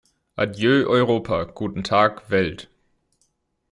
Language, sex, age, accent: German, male, 19-29, Deutschland Deutsch